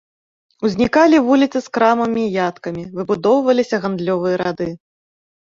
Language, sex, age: Belarusian, female, 30-39